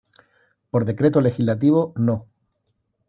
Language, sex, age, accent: Spanish, male, 50-59, España: Sur peninsular (Andalucia, Extremadura, Murcia)